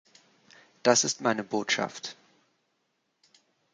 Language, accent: German, Deutschland Deutsch